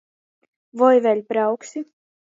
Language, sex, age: Latgalian, female, 19-29